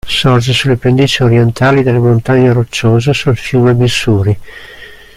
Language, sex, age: Italian, male, 60-69